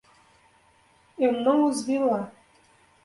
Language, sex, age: Portuguese, female, 30-39